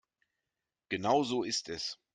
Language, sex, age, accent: German, male, 40-49, Deutschland Deutsch